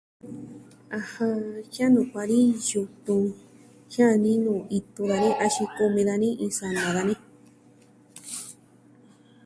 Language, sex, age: Southwestern Tlaxiaco Mixtec, female, 19-29